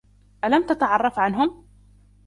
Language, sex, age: Arabic, female, under 19